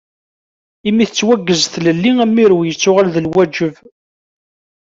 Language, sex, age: Kabyle, male, 19-29